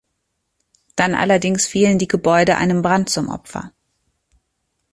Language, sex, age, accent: German, female, 30-39, Deutschland Deutsch